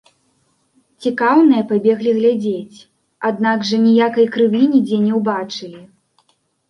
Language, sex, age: Belarusian, female, 19-29